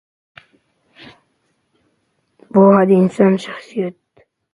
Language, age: Pashto, 19-29